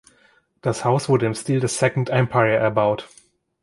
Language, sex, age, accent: German, male, 19-29, Deutschland Deutsch